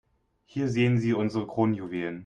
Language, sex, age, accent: German, male, 19-29, Deutschland Deutsch